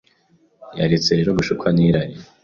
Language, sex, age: Kinyarwanda, male, 19-29